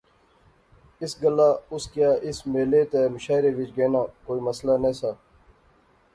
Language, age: Pahari-Potwari, 30-39